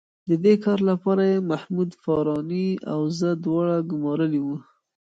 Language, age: Pashto, 19-29